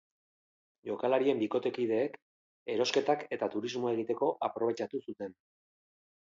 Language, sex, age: Basque, male, 50-59